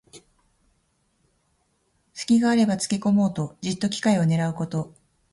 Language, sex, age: Japanese, female, 40-49